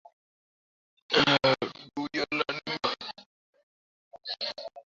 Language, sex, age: English, male, 19-29